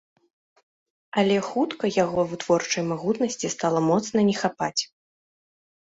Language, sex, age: Belarusian, female, 19-29